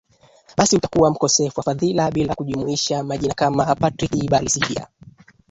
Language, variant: Swahili, Kiswahili cha Bara ya Tanzania